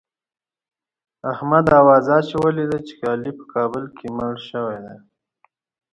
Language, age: Pashto, 19-29